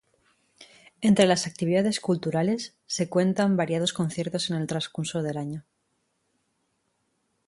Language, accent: Spanish, España: Norte peninsular (Asturias, Castilla y León, Cantabria, País Vasco, Navarra, Aragón, La Rioja, Guadalajara, Cuenca)